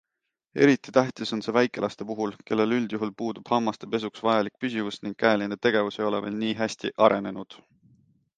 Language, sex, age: Estonian, male, 19-29